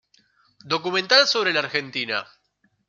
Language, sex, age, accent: Spanish, male, 19-29, Rioplatense: Argentina, Uruguay, este de Bolivia, Paraguay